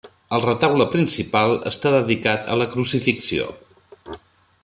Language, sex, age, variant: Catalan, male, 40-49, Central